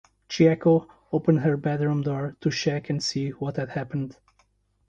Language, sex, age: English, male, 30-39